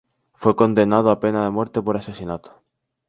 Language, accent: Spanish, España: Islas Canarias